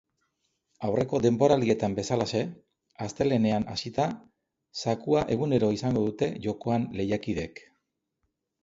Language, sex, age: Basque, male, 50-59